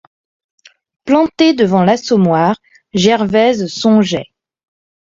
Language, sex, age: French, female, 50-59